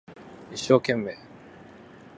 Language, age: Japanese, 30-39